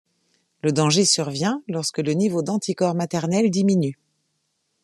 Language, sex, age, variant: French, female, 40-49, Français de métropole